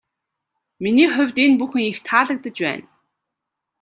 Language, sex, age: Mongolian, female, 30-39